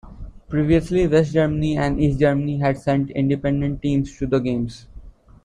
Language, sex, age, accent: English, male, 19-29, India and South Asia (India, Pakistan, Sri Lanka)